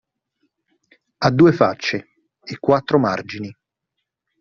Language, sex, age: Italian, male, 40-49